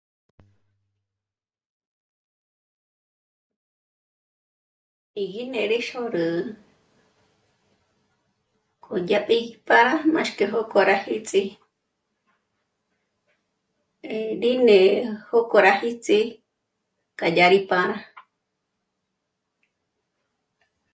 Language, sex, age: Michoacán Mazahua, female, 60-69